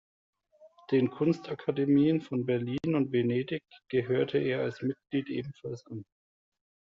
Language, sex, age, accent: German, male, 40-49, Deutschland Deutsch